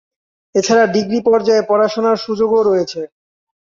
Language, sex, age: Bengali, male, 19-29